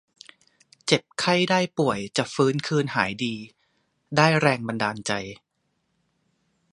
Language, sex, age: Thai, male, 30-39